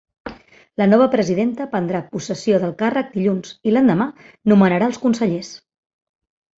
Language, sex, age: Catalan, female, 40-49